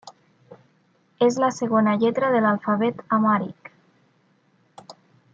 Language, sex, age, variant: Catalan, female, 30-39, Nord-Occidental